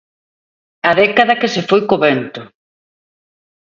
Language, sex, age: Galician, female, 40-49